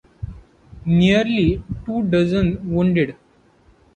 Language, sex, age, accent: English, male, 19-29, India and South Asia (India, Pakistan, Sri Lanka)